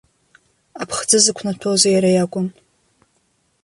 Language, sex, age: Abkhazian, female, 30-39